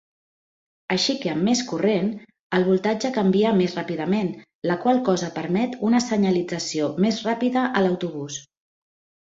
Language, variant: Catalan, Central